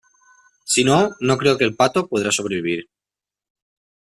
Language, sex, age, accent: Spanish, male, 19-29, España: Norte peninsular (Asturias, Castilla y León, Cantabria, País Vasco, Navarra, Aragón, La Rioja, Guadalajara, Cuenca)